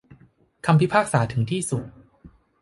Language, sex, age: Thai, male, 19-29